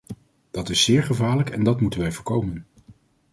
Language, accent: Dutch, Nederlands Nederlands